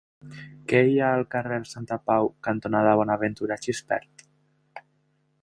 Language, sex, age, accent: Catalan, male, 19-29, valencià